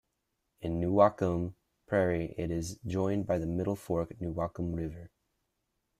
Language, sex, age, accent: English, male, under 19, United States English